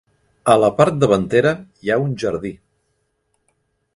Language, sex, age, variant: Catalan, male, 30-39, Central